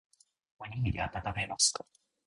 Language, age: Japanese, 30-39